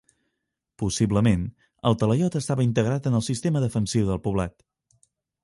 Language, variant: Catalan, Septentrional